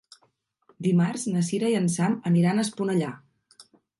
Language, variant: Catalan, Central